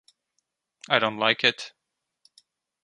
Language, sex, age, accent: English, male, 19-29, United States English